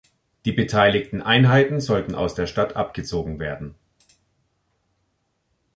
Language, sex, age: German, male, 50-59